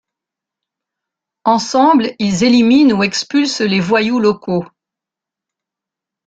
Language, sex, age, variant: French, female, 60-69, Français de métropole